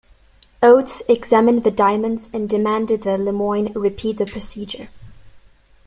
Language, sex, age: English, female, 19-29